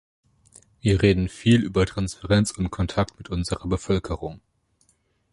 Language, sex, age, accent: German, male, under 19, Deutschland Deutsch